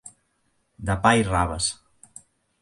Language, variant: Catalan, Central